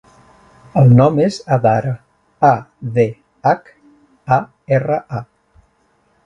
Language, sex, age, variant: Catalan, male, 40-49, Central